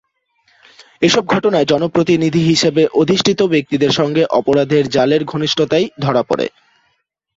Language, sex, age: Bengali, male, 19-29